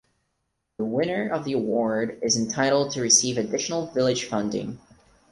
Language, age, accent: English, under 19, United States English